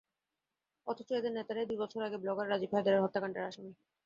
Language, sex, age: Bengali, female, 19-29